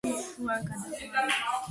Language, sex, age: Georgian, female, under 19